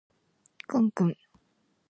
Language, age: Japanese, 19-29